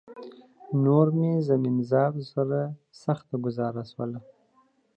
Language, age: Pashto, 19-29